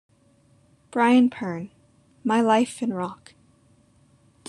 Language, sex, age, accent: English, female, under 19, United States English